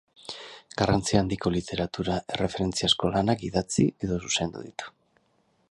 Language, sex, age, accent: Basque, male, 50-59, Erdialdekoa edo Nafarra (Gipuzkoa, Nafarroa)